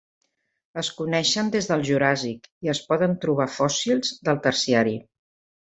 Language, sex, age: Catalan, female, 60-69